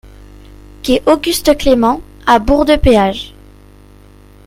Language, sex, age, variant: French, female, under 19, Français de métropole